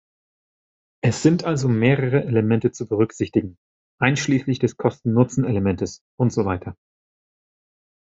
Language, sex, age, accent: German, male, 30-39, Deutschland Deutsch